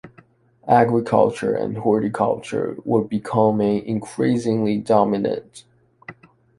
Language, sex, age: English, male, 19-29